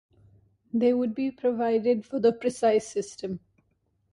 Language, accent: English, India and South Asia (India, Pakistan, Sri Lanka)